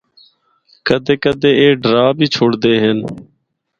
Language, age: Northern Hindko, 30-39